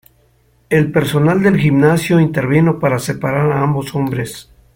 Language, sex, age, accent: Spanish, male, 70-79, México